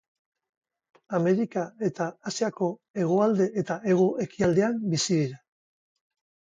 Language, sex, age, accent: Basque, male, 50-59, Mendebalekoa (Araba, Bizkaia, Gipuzkoako mendebaleko herri batzuk)